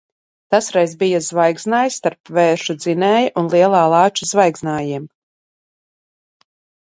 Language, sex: Latvian, female